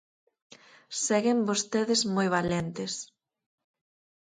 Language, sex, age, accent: Galician, female, 30-39, Normativo (estándar)